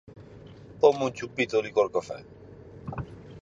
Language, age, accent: Galician, 19-29, Central (gheada)